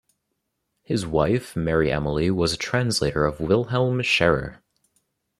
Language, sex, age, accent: English, male, 19-29, United States English